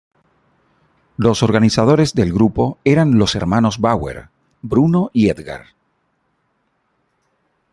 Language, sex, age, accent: Spanish, male, 50-59, América central